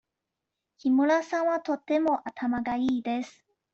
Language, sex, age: Japanese, female, 19-29